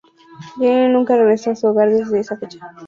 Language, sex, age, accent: Spanish, female, 19-29, México